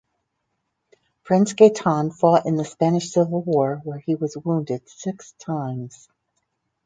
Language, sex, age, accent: English, female, 60-69, United States English